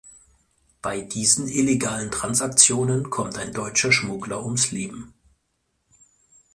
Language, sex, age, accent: German, male, 40-49, Deutschland Deutsch